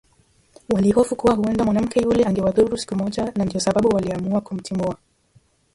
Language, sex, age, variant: Swahili, female, 19-29, Kiswahili cha Bara ya Kenya